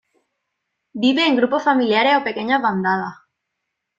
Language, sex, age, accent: Spanish, female, 19-29, España: Sur peninsular (Andalucia, Extremadura, Murcia)